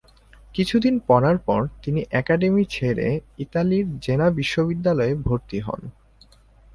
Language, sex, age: Bengali, male, 19-29